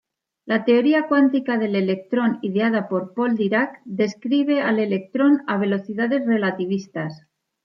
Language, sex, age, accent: Spanish, female, 50-59, España: Centro-Sur peninsular (Madrid, Toledo, Castilla-La Mancha)